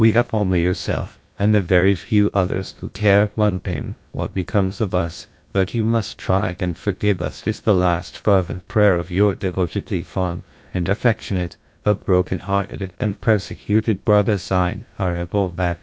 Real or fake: fake